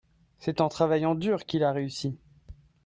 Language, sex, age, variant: French, male, 30-39, Français de métropole